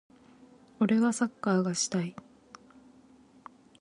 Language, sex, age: Japanese, female, 19-29